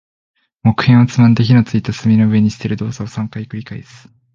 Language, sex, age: Japanese, male, 19-29